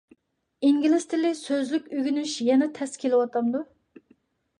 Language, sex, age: Uyghur, female, 40-49